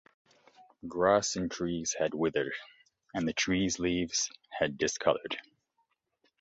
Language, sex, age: English, male, 30-39